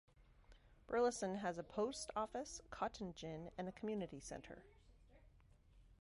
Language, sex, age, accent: English, female, 30-39, United States English